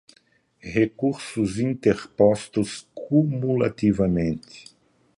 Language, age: Portuguese, 60-69